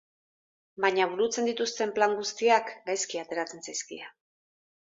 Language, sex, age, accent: Basque, female, 50-59, Erdialdekoa edo Nafarra (Gipuzkoa, Nafarroa)